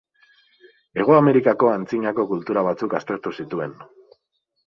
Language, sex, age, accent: Basque, male, 30-39, Mendebalekoa (Araba, Bizkaia, Gipuzkoako mendebaleko herri batzuk)